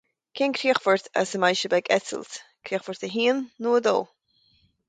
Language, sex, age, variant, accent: Irish, female, 30-39, Gaeilge Chonnacht, Cainteoir dúchais, Gaeltacht